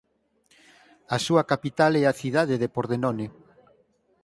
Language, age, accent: Galician, 50-59, Normativo (estándar)